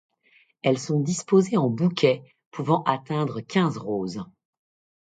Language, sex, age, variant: French, female, 40-49, Français de métropole